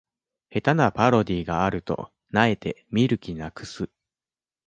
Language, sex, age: Japanese, male, 19-29